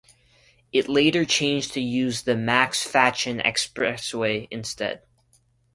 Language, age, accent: English, 19-29, United States English